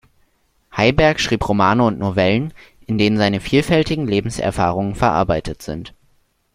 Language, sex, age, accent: German, male, under 19, Deutschland Deutsch